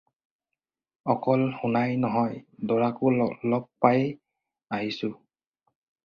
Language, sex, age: Assamese, male, 19-29